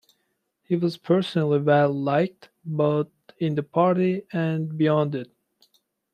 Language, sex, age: English, male, 19-29